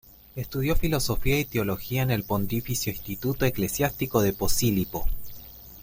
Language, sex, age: Spanish, male, 30-39